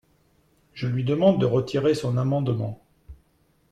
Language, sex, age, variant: French, male, 40-49, Français de métropole